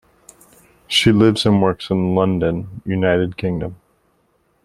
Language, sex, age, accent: English, male, 30-39, United States English